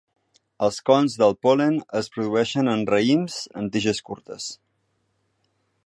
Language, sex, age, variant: Catalan, male, 19-29, Central